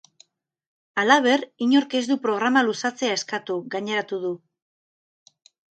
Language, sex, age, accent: Basque, female, 50-59, Mendebalekoa (Araba, Bizkaia, Gipuzkoako mendebaleko herri batzuk)